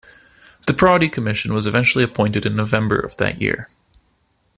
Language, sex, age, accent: English, male, 19-29, Canadian English